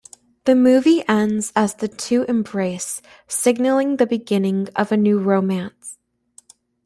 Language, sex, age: English, female, 19-29